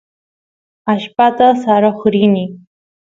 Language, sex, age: Santiago del Estero Quichua, female, 19-29